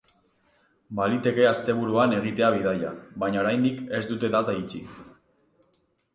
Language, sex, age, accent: Basque, female, 40-49, Mendebalekoa (Araba, Bizkaia, Gipuzkoako mendebaleko herri batzuk)